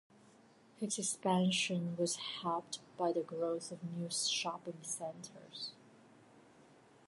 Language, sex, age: English, female, 19-29